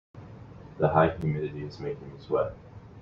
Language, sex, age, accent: English, male, 19-29, United States English